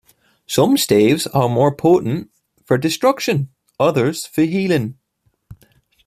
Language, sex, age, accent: English, male, 19-29, England English